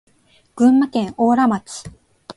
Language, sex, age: Japanese, female, 19-29